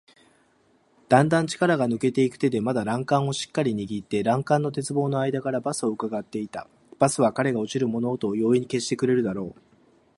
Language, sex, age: Japanese, male, 40-49